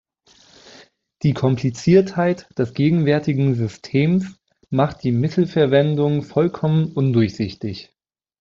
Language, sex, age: German, male, 19-29